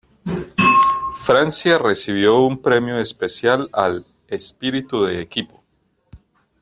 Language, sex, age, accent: Spanish, male, 40-49, Andino-Pacífico: Colombia, Perú, Ecuador, oeste de Bolivia y Venezuela andina